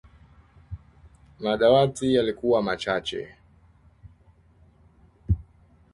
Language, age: Swahili, 19-29